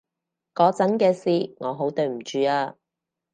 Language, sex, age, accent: Cantonese, female, 30-39, 广州音